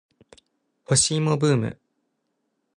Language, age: Japanese, 19-29